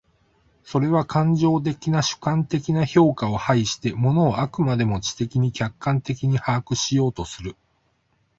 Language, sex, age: Japanese, male, 40-49